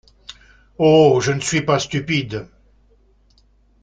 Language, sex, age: French, male, 60-69